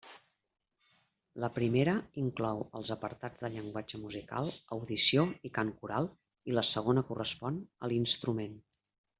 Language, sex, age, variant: Catalan, female, 40-49, Central